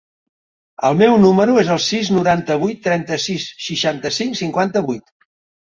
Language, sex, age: Catalan, male, 60-69